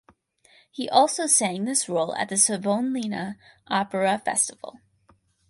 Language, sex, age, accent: English, female, under 19, United States English